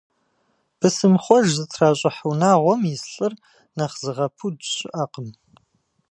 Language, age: Kabardian, 40-49